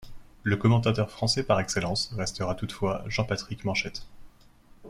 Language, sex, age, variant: French, male, 19-29, Français de métropole